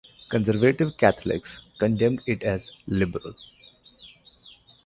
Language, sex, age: English, male, 19-29